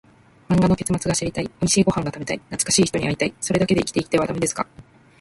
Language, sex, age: Japanese, female, 19-29